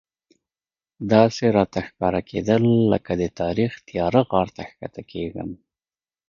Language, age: Pashto, 30-39